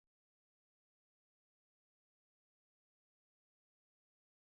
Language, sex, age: Bengali, male, 30-39